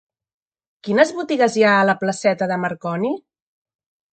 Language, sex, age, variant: Catalan, female, 40-49, Central